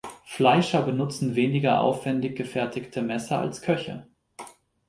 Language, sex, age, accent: German, male, 30-39, Deutschland Deutsch